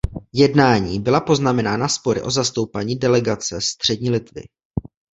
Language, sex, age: Czech, male, 19-29